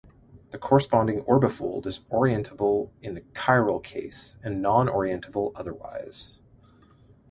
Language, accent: English, Canadian English